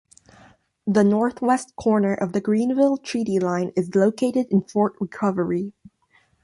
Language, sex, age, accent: English, female, 19-29, United States English